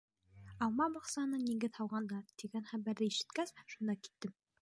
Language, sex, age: Bashkir, female, under 19